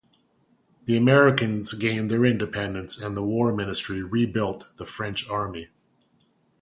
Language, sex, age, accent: English, male, 40-49, Canadian English